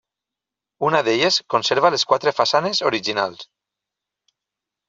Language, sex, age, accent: Catalan, male, 50-59, valencià